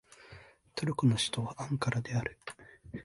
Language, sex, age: Japanese, male, 19-29